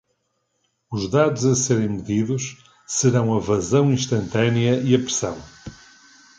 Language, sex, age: Portuguese, male, 40-49